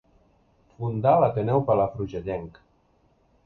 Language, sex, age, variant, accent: Catalan, male, 30-39, Nord-Occidental, nord-occidental